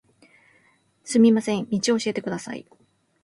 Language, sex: Japanese, female